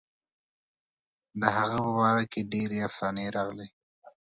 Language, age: Pashto, 19-29